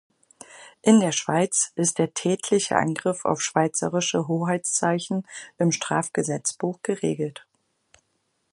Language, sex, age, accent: German, female, 40-49, Deutschland Deutsch